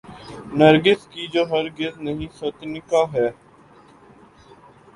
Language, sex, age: Urdu, male, 19-29